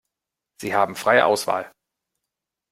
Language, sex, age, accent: German, male, 30-39, Deutschland Deutsch